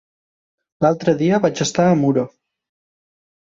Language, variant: Catalan, Central